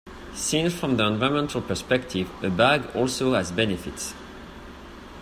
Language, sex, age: English, male, 40-49